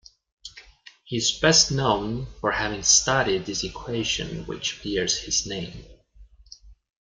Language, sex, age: English, male, 19-29